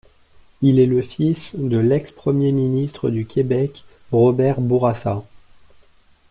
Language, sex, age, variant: French, male, 19-29, Français de métropole